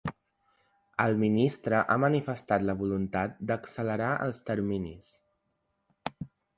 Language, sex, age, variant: Catalan, male, under 19, Central